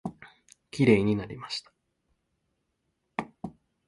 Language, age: Japanese, 19-29